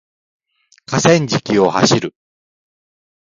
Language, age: Japanese, 50-59